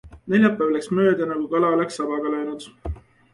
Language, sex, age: Estonian, male, 19-29